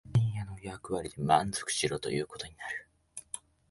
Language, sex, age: Japanese, male, under 19